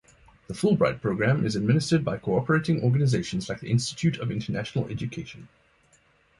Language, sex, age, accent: English, male, 30-39, Southern African (South Africa, Zimbabwe, Namibia)